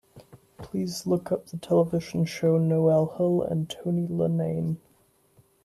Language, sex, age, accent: English, male, 19-29, United States English